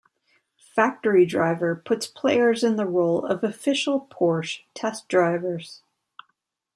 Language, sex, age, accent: English, female, 30-39, Canadian English